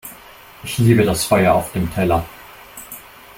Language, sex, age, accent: German, male, 19-29, Deutschland Deutsch